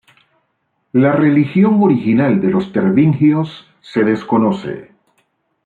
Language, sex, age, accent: Spanish, male, 50-59, América central